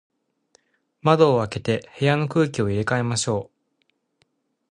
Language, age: Japanese, 19-29